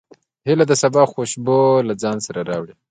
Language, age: Pashto, 19-29